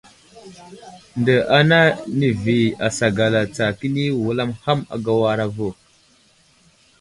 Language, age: Wuzlam, 19-29